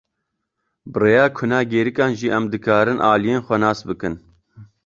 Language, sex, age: Kurdish, male, 19-29